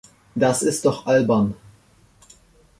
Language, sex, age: German, male, under 19